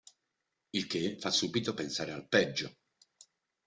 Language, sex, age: Italian, male, 50-59